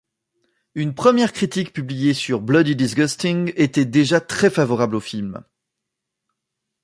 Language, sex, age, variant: French, male, 30-39, Français de métropole